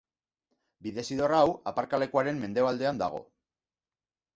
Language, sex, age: Basque, male, 40-49